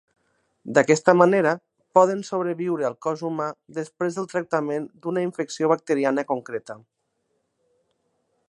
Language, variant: Catalan, Nord-Occidental